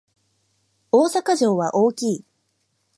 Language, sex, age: Japanese, female, 19-29